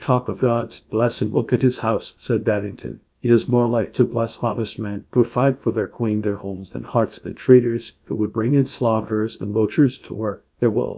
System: TTS, GlowTTS